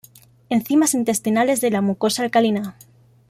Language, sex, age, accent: Spanish, female, 19-29, España: Centro-Sur peninsular (Madrid, Toledo, Castilla-La Mancha)